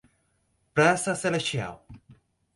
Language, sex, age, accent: Portuguese, male, 30-39, Nordestino